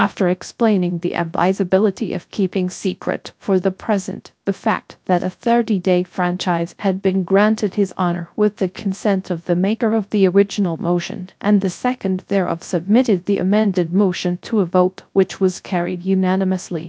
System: TTS, GradTTS